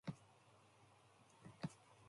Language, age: English, 19-29